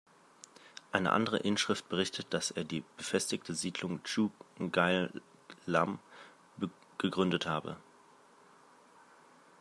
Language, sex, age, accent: German, male, 19-29, Deutschland Deutsch